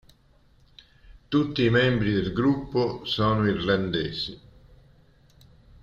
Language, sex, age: Italian, male, 60-69